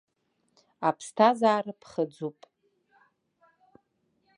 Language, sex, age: Abkhazian, female, 40-49